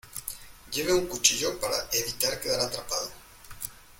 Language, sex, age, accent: Spanish, male, 19-29, México